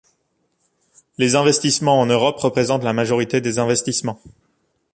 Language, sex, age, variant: French, male, 19-29, Français de métropole